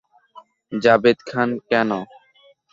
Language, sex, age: Bengali, male, under 19